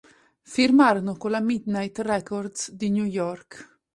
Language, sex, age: Italian, female, 30-39